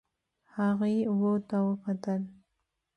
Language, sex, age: Pashto, female, 19-29